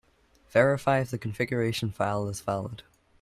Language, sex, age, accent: English, male, under 19, Irish English